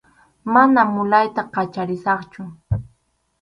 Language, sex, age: Arequipa-La Unión Quechua, female, under 19